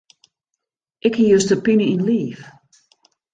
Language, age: Western Frisian, 60-69